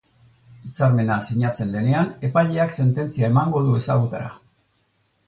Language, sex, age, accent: Basque, male, 60-69, Erdialdekoa edo Nafarra (Gipuzkoa, Nafarroa)